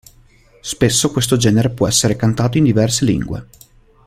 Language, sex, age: Italian, male, 19-29